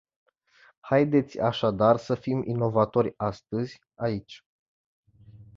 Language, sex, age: Romanian, male, 19-29